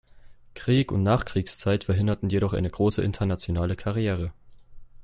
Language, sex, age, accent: German, male, under 19, Deutschland Deutsch